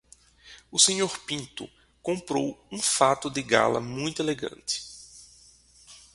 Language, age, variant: Portuguese, 30-39, Portuguese (Brasil)